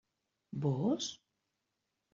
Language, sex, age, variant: Catalan, female, 50-59, Central